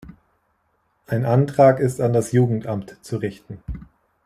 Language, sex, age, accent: German, male, 30-39, Deutschland Deutsch